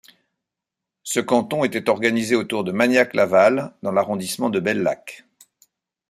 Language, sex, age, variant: French, male, 60-69, Français de métropole